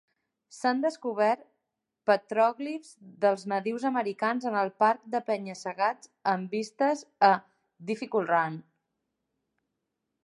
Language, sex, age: Catalan, female, 30-39